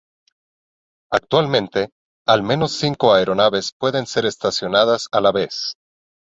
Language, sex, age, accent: Spanish, male, 30-39, México